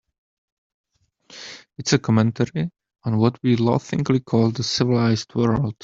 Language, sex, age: English, male, 30-39